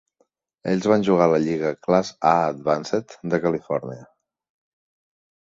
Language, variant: Catalan, Nord-Occidental